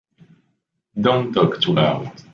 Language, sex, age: English, male, 19-29